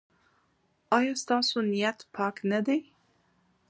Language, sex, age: Pashto, female, 19-29